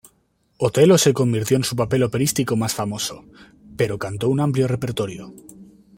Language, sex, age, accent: Spanish, male, 19-29, España: Centro-Sur peninsular (Madrid, Toledo, Castilla-La Mancha)